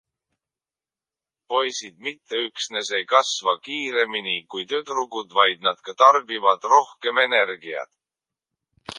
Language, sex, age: Estonian, male, 19-29